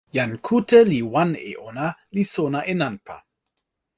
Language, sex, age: Toki Pona, male, 30-39